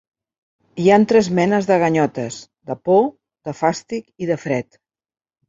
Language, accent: Catalan, Barceloní